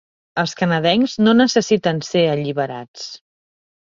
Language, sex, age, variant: Catalan, female, 40-49, Central